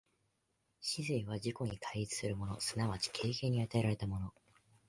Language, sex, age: Japanese, male, 19-29